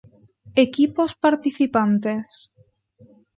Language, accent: Spanish, España: Centro-Sur peninsular (Madrid, Toledo, Castilla-La Mancha)